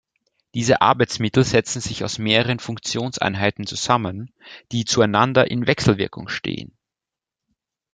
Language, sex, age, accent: German, male, 19-29, Österreichisches Deutsch